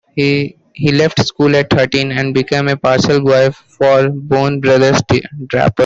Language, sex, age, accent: English, male, 19-29, United States English